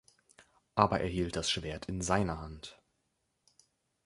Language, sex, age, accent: German, male, under 19, Deutschland Deutsch